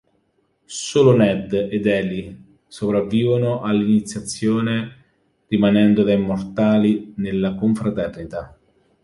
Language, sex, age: Italian, male, 30-39